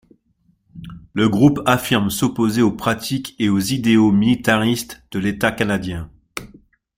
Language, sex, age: French, male, 40-49